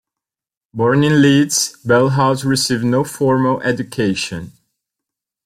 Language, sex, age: English, male, 30-39